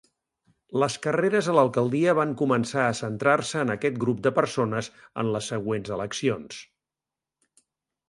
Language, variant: Catalan, Central